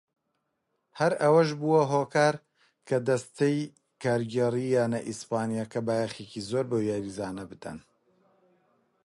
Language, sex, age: Central Kurdish, male, 30-39